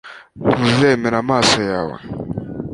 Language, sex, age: Kinyarwanda, male, under 19